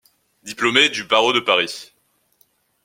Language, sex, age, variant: French, male, 19-29, Français de métropole